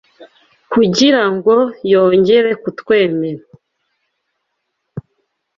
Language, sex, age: Kinyarwanda, female, 19-29